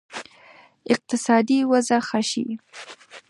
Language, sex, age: Pashto, female, 19-29